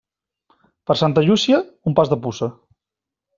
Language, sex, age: Catalan, male, 40-49